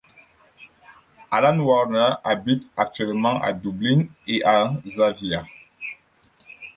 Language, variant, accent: French, Français d'Afrique subsaharienne et des îles africaines, Français du Cameroun